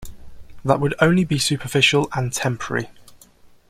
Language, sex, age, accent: English, male, under 19, England English